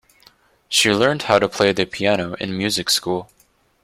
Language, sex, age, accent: English, male, 19-29, United States English